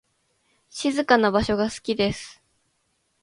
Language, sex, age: Japanese, female, 19-29